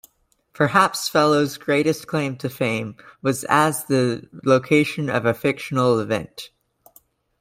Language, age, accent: English, 19-29, United States English